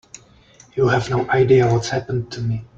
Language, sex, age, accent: English, male, 30-39, United States English